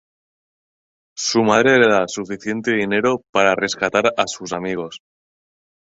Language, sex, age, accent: Spanish, male, 30-39, España: Norte peninsular (Asturias, Castilla y León, Cantabria, País Vasco, Navarra, Aragón, La Rioja, Guadalajara, Cuenca)